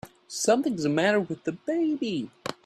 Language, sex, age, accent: English, male, 30-39, United States English